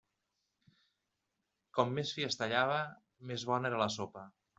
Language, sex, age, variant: Catalan, male, 40-49, Central